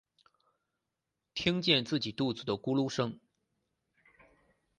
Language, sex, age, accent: Chinese, male, 19-29, 出生地：山东省